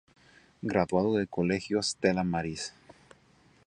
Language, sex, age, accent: Spanish, male, 30-39, México